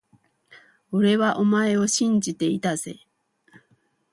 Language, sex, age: Japanese, female, 40-49